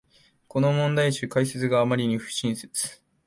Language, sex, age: Japanese, male, 19-29